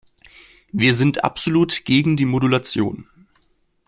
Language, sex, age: German, male, 19-29